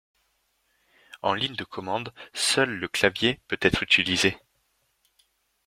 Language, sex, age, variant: French, male, under 19, Français de métropole